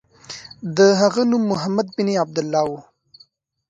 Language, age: Pashto, 19-29